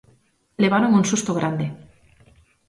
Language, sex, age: Galician, female, 30-39